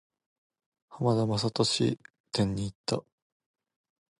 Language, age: Japanese, 19-29